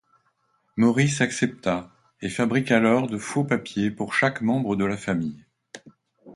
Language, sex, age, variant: French, male, 60-69, Français de métropole